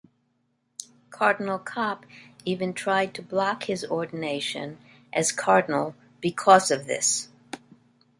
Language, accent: English, United States English